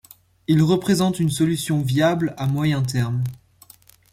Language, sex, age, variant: French, male, under 19, Français de métropole